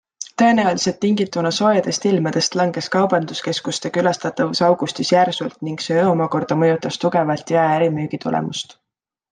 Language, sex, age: Estonian, female, 19-29